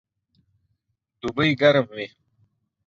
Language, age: Pashto, 30-39